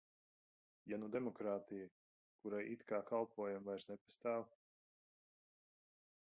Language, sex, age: Latvian, male, 30-39